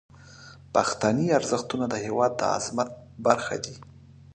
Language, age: Pashto, 30-39